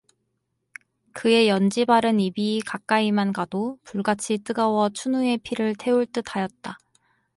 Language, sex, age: Korean, female, 19-29